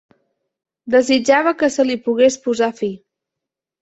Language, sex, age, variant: Catalan, female, 30-39, Central